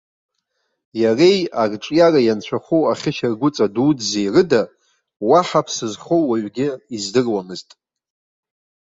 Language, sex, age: Abkhazian, male, 40-49